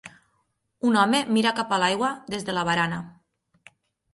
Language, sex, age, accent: Catalan, female, 30-39, Ebrenc